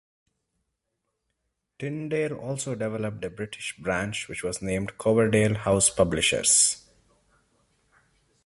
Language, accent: English, India and South Asia (India, Pakistan, Sri Lanka)